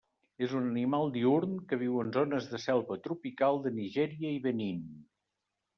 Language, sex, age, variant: Catalan, male, 60-69, Septentrional